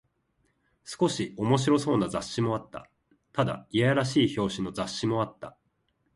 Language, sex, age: Japanese, male, 19-29